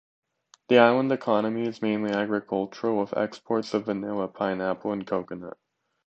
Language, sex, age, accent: English, male, under 19, United States English